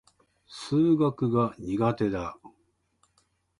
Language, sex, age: Japanese, male, 50-59